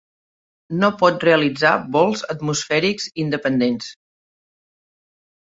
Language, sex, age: Catalan, female, 40-49